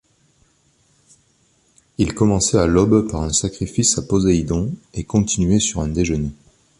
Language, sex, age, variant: French, male, 40-49, Français de métropole